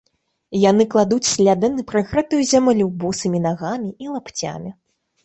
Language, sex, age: Belarusian, female, 19-29